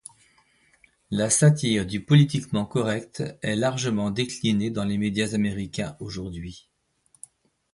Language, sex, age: French, male, 50-59